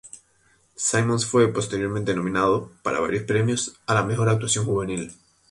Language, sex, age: Spanish, male, 19-29